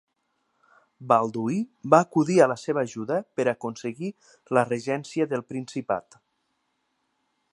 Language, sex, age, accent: Catalan, male, 40-49, Lleidatà